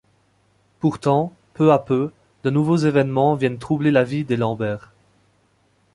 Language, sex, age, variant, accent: French, male, 19-29, Français d'Europe, Français de Belgique